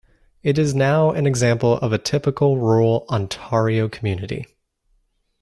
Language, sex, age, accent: English, male, 19-29, United States English